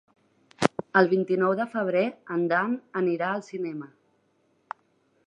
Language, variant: Catalan, Central